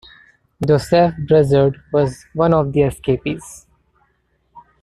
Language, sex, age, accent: English, male, 19-29, India and South Asia (India, Pakistan, Sri Lanka)